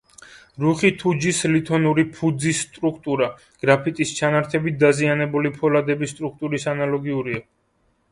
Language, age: Georgian, 19-29